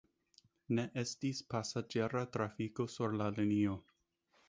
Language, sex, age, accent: Esperanto, male, 19-29, Internacia